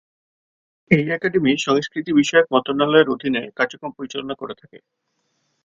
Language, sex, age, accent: Bengali, male, 30-39, Native